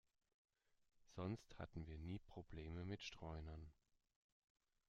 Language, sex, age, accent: German, male, 30-39, Deutschland Deutsch